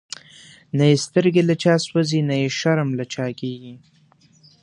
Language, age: Pashto, 19-29